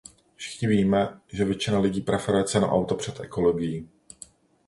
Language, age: Czech, 40-49